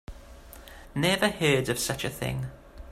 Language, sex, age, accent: English, male, 50-59, Welsh English